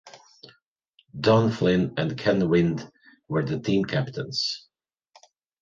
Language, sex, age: English, male, 50-59